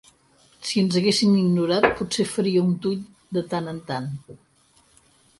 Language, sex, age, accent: Catalan, female, 60-69, Empordanès